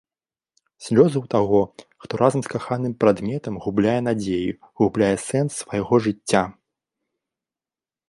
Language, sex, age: Belarusian, male, 30-39